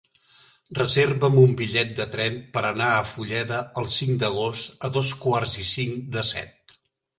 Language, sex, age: Catalan, male, 70-79